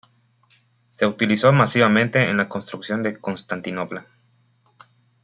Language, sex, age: Spanish, male, 30-39